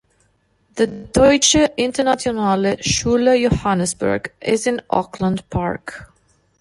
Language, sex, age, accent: English, female, 30-39, United States English